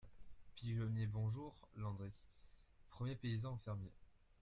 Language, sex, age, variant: French, male, 19-29, Français de métropole